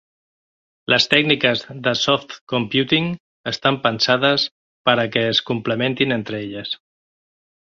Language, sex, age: Catalan, male, 50-59